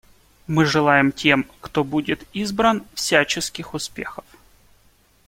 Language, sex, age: Russian, male, 19-29